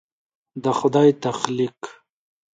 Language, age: Pashto, 19-29